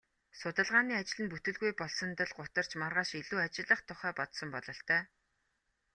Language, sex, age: Mongolian, female, 30-39